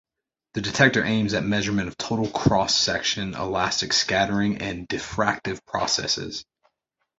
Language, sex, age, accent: English, male, 19-29, United States English